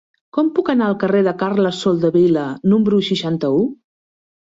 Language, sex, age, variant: Catalan, female, 50-59, Central